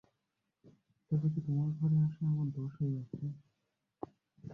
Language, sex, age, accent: Bengali, male, 19-29, শুদ্ধ